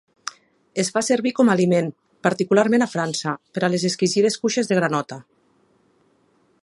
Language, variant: Catalan, Septentrional